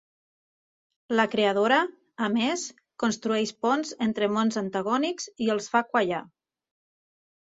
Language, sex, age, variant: Catalan, female, 30-39, Nord-Occidental